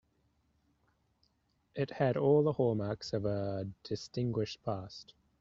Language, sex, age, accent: English, male, 30-39, New Zealand English